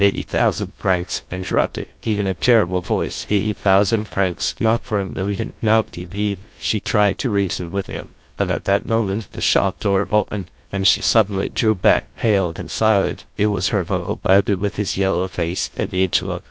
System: TTS, GlowTTS